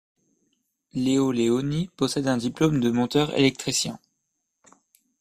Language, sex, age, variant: French, male, under 19, Français de métropole